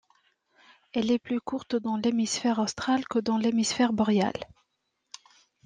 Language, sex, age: French, female, 30-39